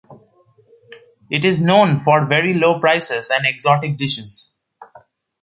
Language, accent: English, India and South Asia (India, Pakistan, Sri Lanka)